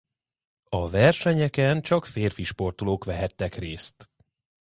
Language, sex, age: Hungarian, male, 40-49